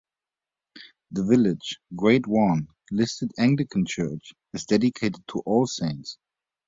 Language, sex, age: English, male, 30-39